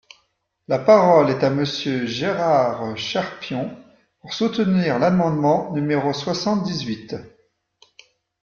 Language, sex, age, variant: French, male, 40-49, Français de métropole